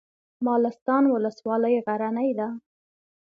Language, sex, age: Pashto, female, 19-29